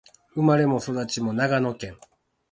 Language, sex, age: Japanese, male, 50-59